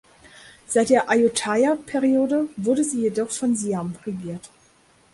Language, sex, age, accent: German, female, 19-29, Deutschland Deutsch